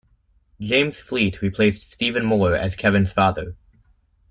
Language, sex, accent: English, male, United States English